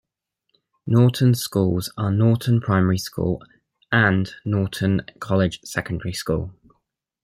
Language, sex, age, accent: English, male, 19-29, England English